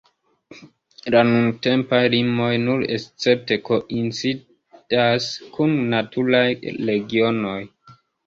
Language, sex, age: Esperanto, male, 19-29